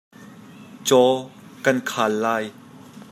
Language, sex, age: Hakha Chin, male, 30-39